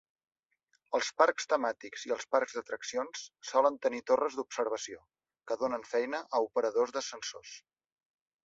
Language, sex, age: Catalan, male, 19-29